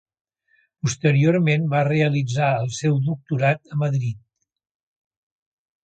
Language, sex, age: Catalan, male, 70-79